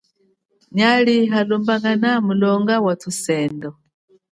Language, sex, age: Chokwe, female, 40-49